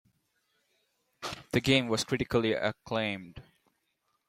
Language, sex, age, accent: English, male, 19-29, India and South Asia (India, Pakistan, Sri Lanka)